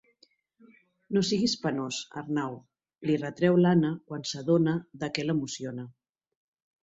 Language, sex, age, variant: Catalan, female, 40-49, Central